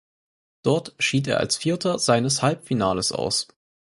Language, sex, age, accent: German, male, 19-29, Deutschland Deutsch